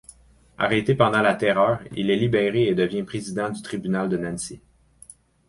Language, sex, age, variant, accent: French, male, 30-39, Français d'Amérique du Nord, Français du Canada